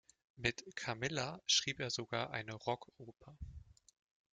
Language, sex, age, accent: German, male, 19-29, Deutschland Deutsch